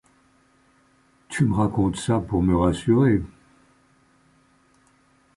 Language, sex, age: French, male, 70-79